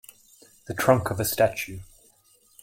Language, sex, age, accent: English, male, 19-29, Australian English